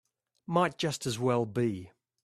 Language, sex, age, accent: English, male, 50-59, Australian English